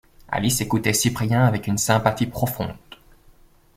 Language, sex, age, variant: French, male, 19-29, Français de métropole